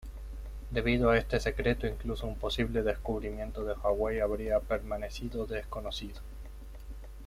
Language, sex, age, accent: Spanish, male, 30-39, Rioplatense: Argentina, Uruguay, este de Bolivia, Paraguay